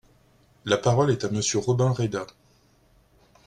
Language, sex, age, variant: French, male, 40-49, Français de métropole